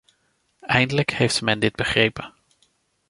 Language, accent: Dutch, Nederlands Nederlands